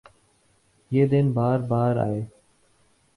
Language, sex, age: Urdu, male, 19-29